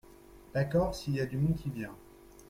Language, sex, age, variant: French, male, 19-29, Français de métropole